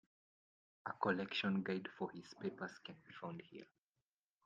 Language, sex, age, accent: English, male, 19-29, Southern African (South Africa, Zimbabwe, Namibia)